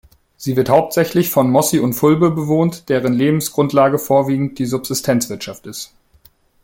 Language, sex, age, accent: German, male, 19-29, Deutschland Deutsch